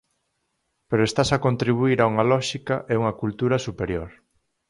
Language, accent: Galician, Normativo (estándar)